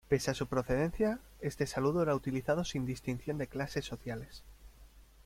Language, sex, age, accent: Spanish, male, 30-39, España: Norte peninsular (Asturias, Castilla y León, Cantabria, País Vasco, Navarra, Aragón, La Rioja, Guadalajara, Cuenca)